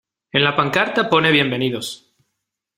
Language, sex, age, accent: Spanish, male, 19-29, España: Norte peninsular (Asturias, Castilla y León, Cantabria, País Vasco, Navarra, Aragón, La Rioja, Guadalajara, Cuenca)